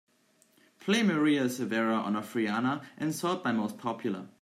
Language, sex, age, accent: English, male, 19-29, United States English